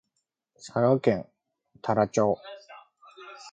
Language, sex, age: Japanese, male, 19-29